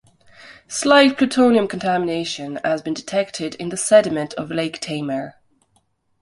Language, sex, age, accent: English, female, 30-39, Irish English